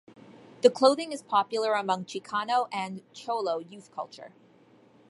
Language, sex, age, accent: English, female, 30-39, United States English